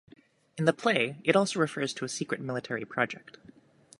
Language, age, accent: English, 19-29, Canadian English